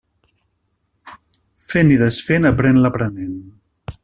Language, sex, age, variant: Catalan, male, 50-59, Nord-Occidental